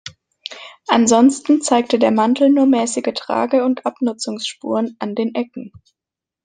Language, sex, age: German, female, 19-29